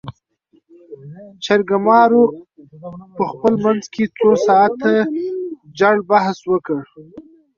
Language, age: Pashto, 30-39